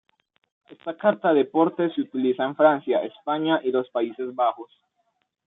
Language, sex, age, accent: Spanish, male, under 19, Caribe: Cuba, Venezuela, Puerto Rico, República Dominicana, Panamá, Colombia caribeña, México caribeño, Costa del golfo de México